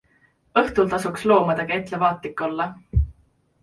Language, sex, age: Estonian, female, 19-29